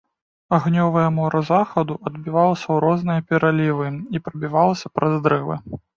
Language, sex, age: Belarusian, male, 30-39